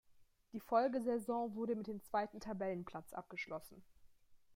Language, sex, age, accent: German, female, 19-29, Deutschland Deutsch